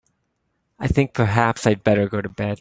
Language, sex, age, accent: English, male, 30-39, United States English